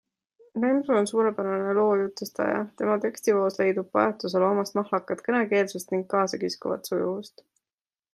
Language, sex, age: Estonian, female, 19-29